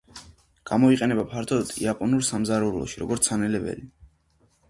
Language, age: Georgian, under 19